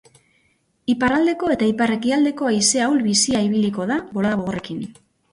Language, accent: Basque, Mendebalekoa (Araba, Bizkaia, Gipuzkoako mendebaleko herri batzuk)